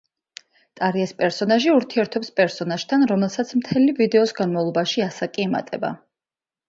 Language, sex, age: Georgian, female, 30-39